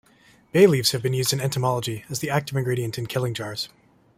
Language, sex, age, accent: English, male, 19-29, Canadian English